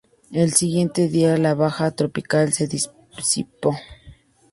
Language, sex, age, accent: Spanish, female, 19-29, México